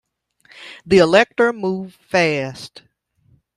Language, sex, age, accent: English, female, 30-39, United States English